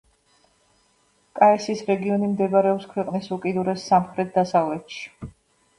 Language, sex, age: Georgian, female, 50-59